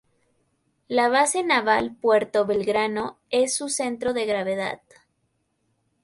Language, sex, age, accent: Spanish, female, 19-29, México